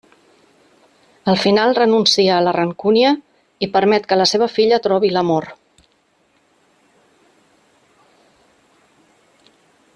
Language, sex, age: Catalan, female, 50-59